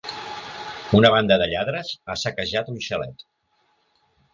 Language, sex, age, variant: Catalan, male, 50-59, Central